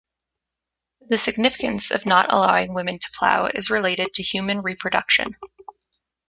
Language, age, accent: English, 19-29, United States English